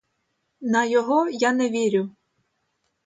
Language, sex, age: Ukrainian, female, 30-39